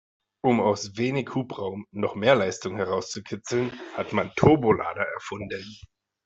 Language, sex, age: German, male, 30-39